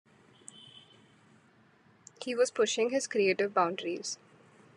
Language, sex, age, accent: English, female, 19-29, India and South Asia (India, Pakistan, Sri Lanka)